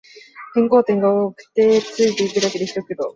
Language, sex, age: Japanese, female, 19-29